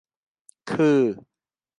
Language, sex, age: Thai, male, 19-29